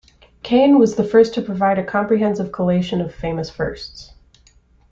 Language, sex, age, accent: English, female, 19-29, United States English